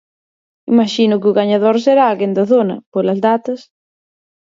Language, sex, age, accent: Galician, female, 30-39, Central (gheada)